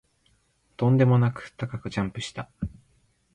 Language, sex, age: Japanese, male, 19-29